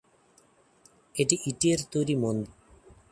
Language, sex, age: Bengali, male, 30-39